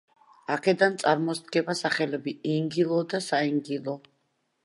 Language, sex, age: Georgian, female, 40-49